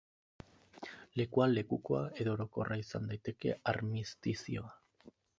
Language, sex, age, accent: Basque, male, 19-29, Mendebalekoa (Araba, Bizkaia, Gipuzkoako mendebaleko herri batzuk)